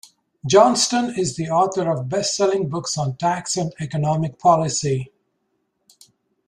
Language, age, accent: English, 50-59, United States English